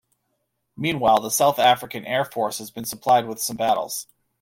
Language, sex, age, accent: English, male, 30-39, Canadian English